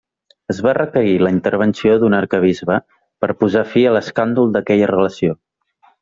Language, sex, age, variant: Catalan, male, 19-29, Central